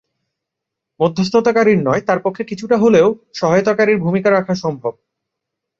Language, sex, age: Bengali, male, 19-29